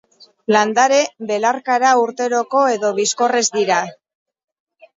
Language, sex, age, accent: Basque, female, 50-59, Mendebalekoa (Araba, Bizkaia, Gipuzkoako mendebaleko herri batzuk)